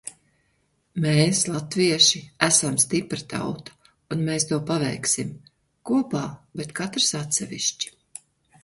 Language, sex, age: Latvian, female, 50-59